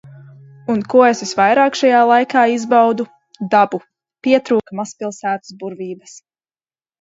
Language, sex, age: Latvian, female, 40-49